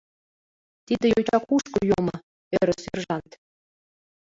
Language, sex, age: Mari, female, 19-29